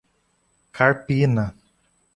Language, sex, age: Portuguese, male, 19-29